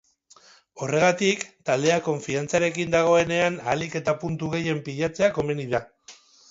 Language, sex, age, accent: Basque, male, 30-39, Mendebalekoa (Araba, Bizkaia, Gipuzkoako mendebaleko herri batzuk)